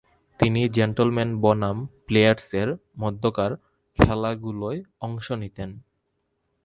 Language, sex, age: Bengali, male, 19-29